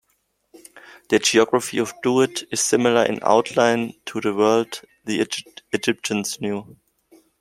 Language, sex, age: English, male, 19-29